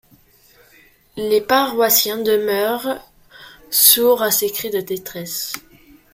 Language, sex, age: French, female, 19-29